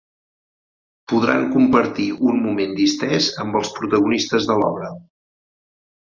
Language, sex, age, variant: Catalan, male, 40-49, Central